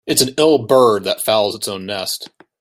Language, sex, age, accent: English, male, 19-29, United States English